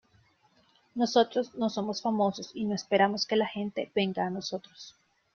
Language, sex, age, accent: Spanish, female, 19-29, Andino-Pacífico: Colombia, Perú, Ecuador, oeste de Bolivia y Venezuela andina